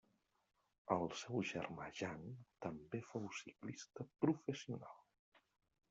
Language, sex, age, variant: Catalan, male, 40-49, Nord-Occidental